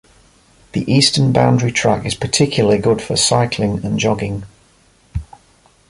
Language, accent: English, England English